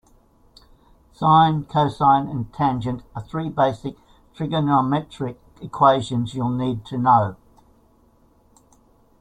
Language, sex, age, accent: English, male, 70-79, Australian English